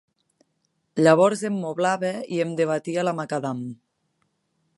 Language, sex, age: Catalan, female, 19-29